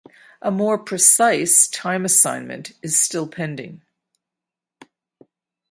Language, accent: English, United States English; Canadian English